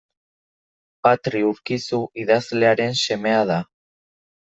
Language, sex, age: Basque, male, under 19